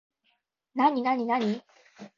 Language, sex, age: Japanese, female, 19-29